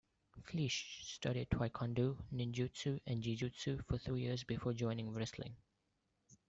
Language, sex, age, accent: English, male, 19-29, India and South Asia (India, Pakistan, Sri Lanka)